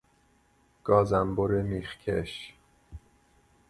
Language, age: Persian, 40-49